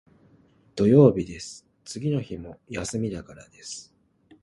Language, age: English, 19-29